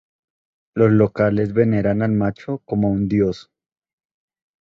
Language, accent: Spanish, Andino-Pacífico: Colombia, Perú, Ecuador, oeste de Bolivia y Venezuela andina